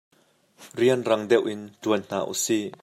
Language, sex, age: Hakha Chin, male, 30-39